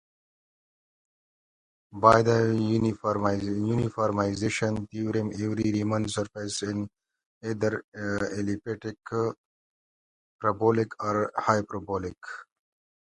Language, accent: English, United States English